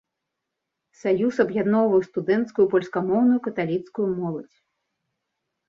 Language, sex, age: Belarusian, female, 40-49